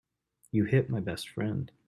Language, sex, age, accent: English, male, 30-39, United States English